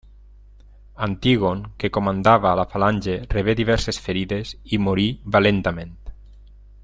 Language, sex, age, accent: Catalan, male, 40-49, valencià